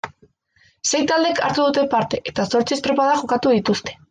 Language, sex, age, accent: Basque, female, under 19, Erdialdekoa edo Nafarra (Gipuzkoa, Nafarroa)